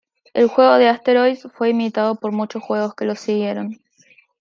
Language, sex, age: Spanish, female, 19-29